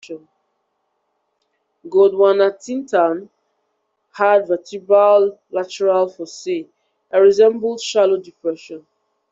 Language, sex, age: English, female, 30-39